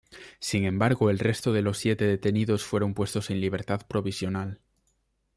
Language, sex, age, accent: Spanish, male, under 19, España: Norte peninsular (Asturias, Castilla y León, Cantabria, País Vasco, Navarra, Aragón, La Rioja, Guadalajara, Cuenca)